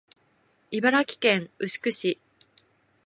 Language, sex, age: Japanese, female, 19-29